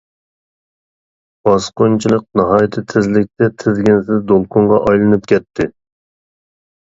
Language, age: Uyghur, 40-49